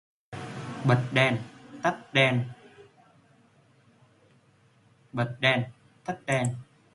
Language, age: English, 19-29